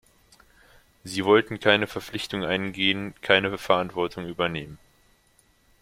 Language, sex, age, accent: German, male, 19-29, Deutschland Deutsch